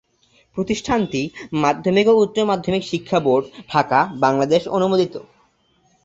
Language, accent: Bengali, Bengali